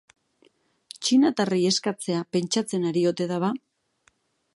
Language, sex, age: Basque, female, 40-49